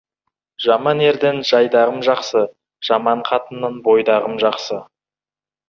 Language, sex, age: Kazakh, male, 19-29